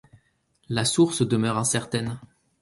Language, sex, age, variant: French, male, 30-39, Français de métropole